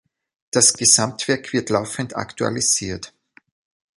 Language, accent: German, Österreichisches Deutsch